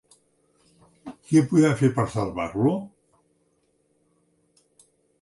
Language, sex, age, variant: Catalan, male, 60-69, Central